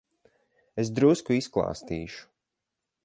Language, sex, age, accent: Latvian, male, 19-29, Riga